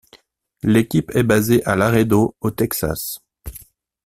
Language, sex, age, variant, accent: French, male, 40-49, Français d'Europe, Français de Suisse